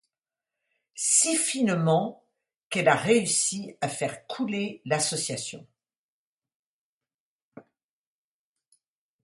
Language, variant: French, Français de métropole